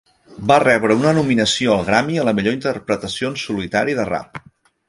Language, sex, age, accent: Catalan, male, 40-49, Català central